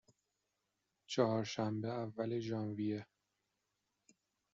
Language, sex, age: Persian, male, 30-39